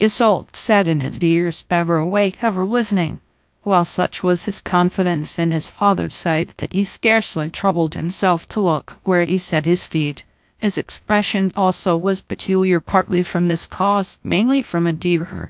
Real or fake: fake